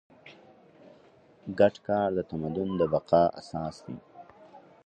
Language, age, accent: Pashto, 19-29, کندهارۍ لهجه